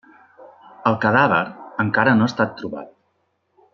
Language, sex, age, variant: Catalan, male, 50-59, Central